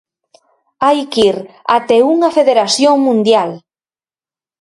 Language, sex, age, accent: Galician, female, 40-49, Atlántico (seseo e gheada)